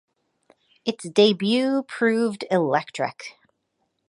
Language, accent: English, United States English